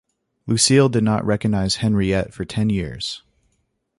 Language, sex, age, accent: English, male, 19-29, United States English